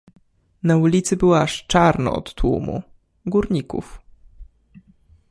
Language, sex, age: Polish, male, 19-29